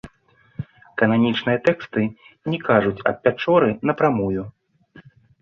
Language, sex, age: Belarusian, male, 40-49